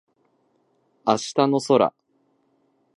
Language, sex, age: Japanese, male, 19-29